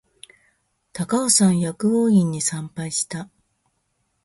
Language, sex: Japanese, female